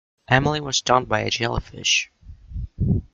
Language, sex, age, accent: English, male, under 19, United States English